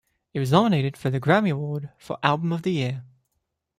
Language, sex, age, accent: English, male, 19-29, England English